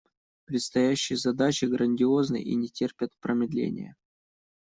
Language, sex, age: Russian, male, 19-29